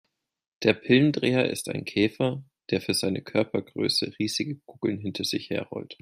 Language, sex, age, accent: German, male, 30-39, Deutschland Deutsch